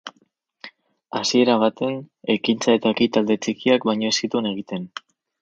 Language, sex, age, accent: Basque, male, under 19, Mendebalekoa (Araba, Bizkaia, Gipuzkoako mendebaleko herri batzuk)